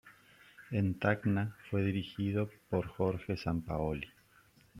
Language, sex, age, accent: Spanish, male, 40-49, Rioplatense: Argentina, Uruguay, este de Bolivia, Paraguay